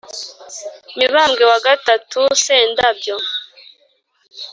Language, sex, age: Kinyarwanda, female, 19-29